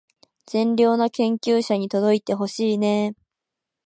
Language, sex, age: Japanese, female, 19-29